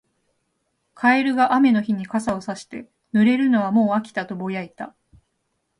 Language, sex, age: Japanese, female, 19-29